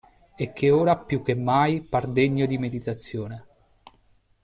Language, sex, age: Italian, male, 19-29